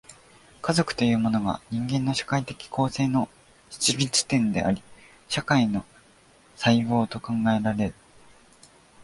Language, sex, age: Japanese, male, 19-29